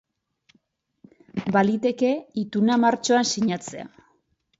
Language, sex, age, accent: Basque, female, 19-29, Erdialdekoa edo Nafarra (Gipuzkoa, Nafarroa)